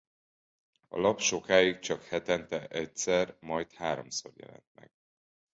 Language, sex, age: Hungarian, male, 40-49